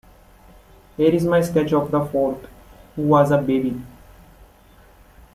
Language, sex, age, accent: English, male, 19-29, India and South Asia (India, Pakistan, Sri Lanka)